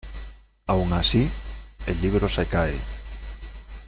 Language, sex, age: Spanish, male, 40-49